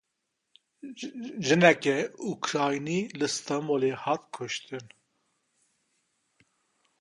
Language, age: Kurdish, 50-59